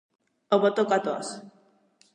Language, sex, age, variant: Catalan, female, under 19, Balear